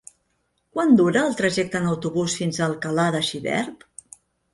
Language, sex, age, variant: Catalan, female, 50-59, Central